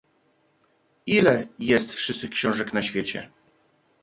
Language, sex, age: Polish, male, 40-49